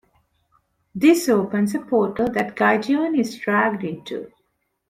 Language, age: English, 50-59